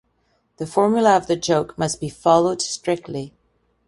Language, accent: English, Canadian English